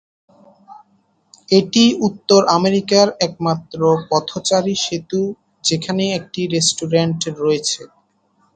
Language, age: Bengali, 19-29